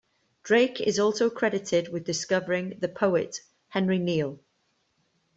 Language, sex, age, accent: English, female, 40-49, Welsh English